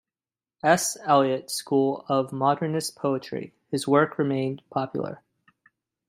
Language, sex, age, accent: English, male, 19-29, United States English